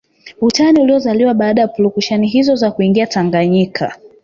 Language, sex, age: Swahili, female, 19-29